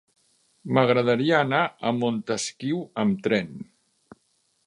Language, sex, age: Catalan, male, 50-59